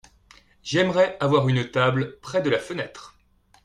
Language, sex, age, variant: French, male, 30-39, Français de métropole